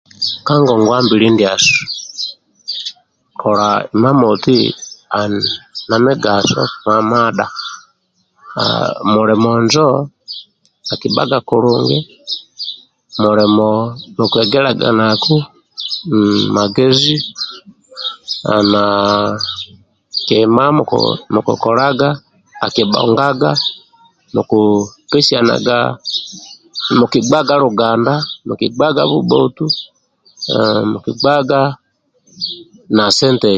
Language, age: Amba (Uganda), 30-39